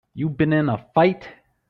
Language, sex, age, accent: English, male, 30-39, United States English